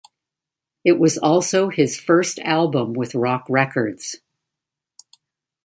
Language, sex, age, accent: English, female, 60-69, United States English